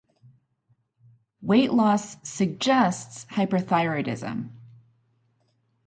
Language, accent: English, United States English